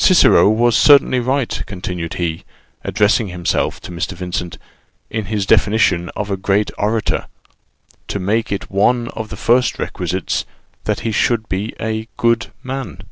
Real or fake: real